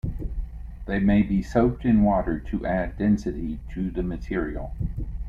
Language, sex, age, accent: English, male, 40-49, United States English